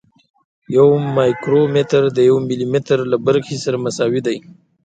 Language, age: Pashto, 19-29